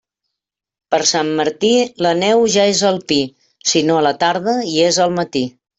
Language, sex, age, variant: Catalan, female, 60-69, Central